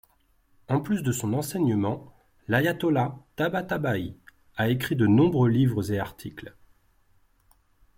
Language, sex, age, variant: French, male, 40-49, Français de métropole